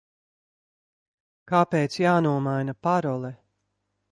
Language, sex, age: Latvian, female, 50-59